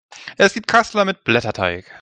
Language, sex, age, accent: German, male, 30-39, Deutschland Deutsch